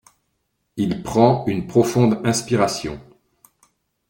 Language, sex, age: French, male, 50-59